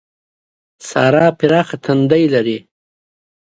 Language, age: Pashto, 40-49